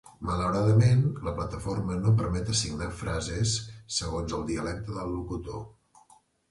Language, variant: Catalan, Septentrional